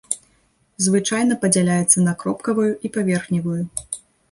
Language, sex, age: Belarusian, female, 19-29